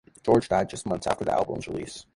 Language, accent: English, United States English